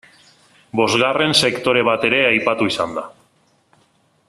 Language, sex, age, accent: Basque, male, 40-49, Mendebalekoa (Araba, Bizkaia, Gipuzkoako mendebaleko herri batzuk)